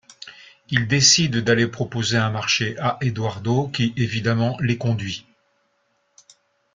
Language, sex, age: French, male, 60-69